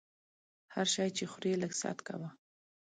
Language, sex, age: Pashto, female, 19-29